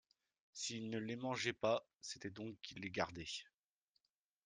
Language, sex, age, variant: French, male, 30-39, Français de métropole